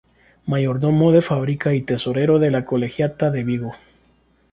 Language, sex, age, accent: Spanish, male, 30-39, América central